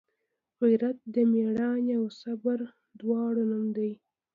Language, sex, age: Pashto, female, 19-29